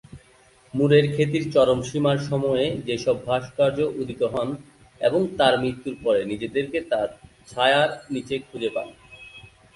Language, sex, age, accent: Bengali, male, 19-29, Native